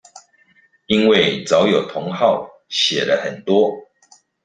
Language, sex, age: Chinese, male, 40-49